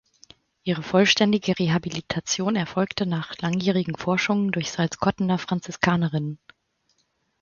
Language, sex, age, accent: German, female, 30-39, Deutschland Deutsch